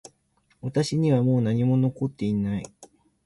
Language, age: Japanese, 30-39